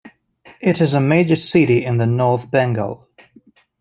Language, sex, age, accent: English, male, 19-29, England English